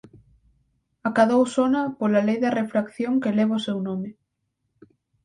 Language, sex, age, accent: Galician, female, 19-29, Atlántico (seseo e gheada)